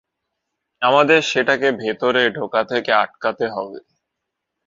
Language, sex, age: Bengali, male, 19-29